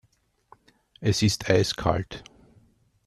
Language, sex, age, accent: German, male, 40-49, Österreichisches Deutsch